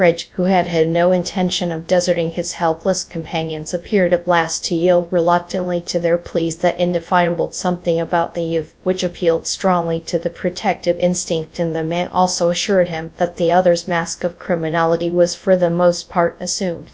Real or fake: fake